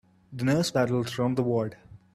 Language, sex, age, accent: English, male, 19-29, India and South Asia (India, Pakistan, Sri Lanka)